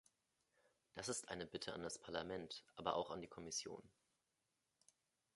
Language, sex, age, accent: German, male, 30-39, Deutschland Deutsch